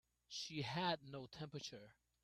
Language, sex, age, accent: English, male, 40-49, Hong Kong English